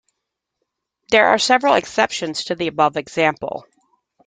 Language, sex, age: English, female, 40-49